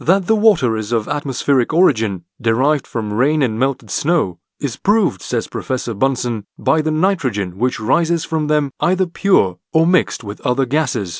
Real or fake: real